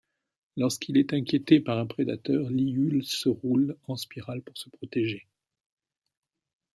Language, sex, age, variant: French, male, 50-59, Français de métropole